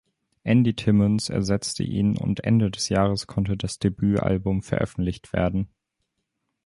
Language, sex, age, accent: German, male, under 19, Deutschland Deutsch